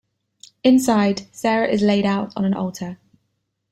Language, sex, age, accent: English, female, 19-29, England English